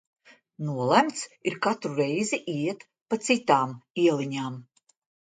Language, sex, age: Latvian, female, 60-69